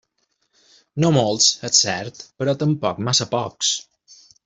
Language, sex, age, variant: Catalan, male, 30-39, Balear